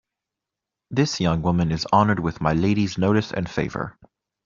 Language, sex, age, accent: English, male, 19-29, United States English